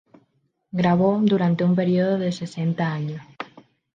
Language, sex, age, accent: Spanish, female, 19-29, España: Islas Canarias